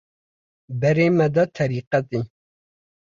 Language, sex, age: Kurdish, male, 19-29